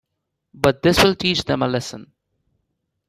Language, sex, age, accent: English, male, under 19, India and South Asia (India, Pakistan, Sri Lanka)